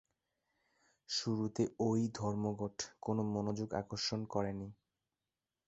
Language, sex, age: Bengali, male, 19-29